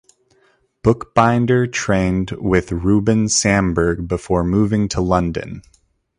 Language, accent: English, United States English